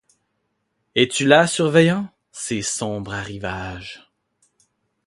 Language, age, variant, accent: French, 40-49, Français d'Amérique du Nord, Français du Canada